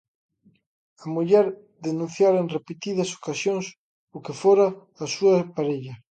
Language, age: Galician, 19-29